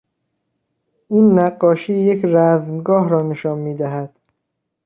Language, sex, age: Persian, male, 19-29